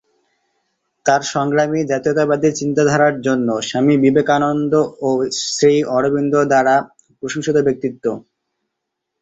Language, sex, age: Bengali, male, 19-29